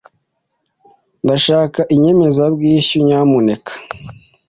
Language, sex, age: Kinyarwanda, male, 19-29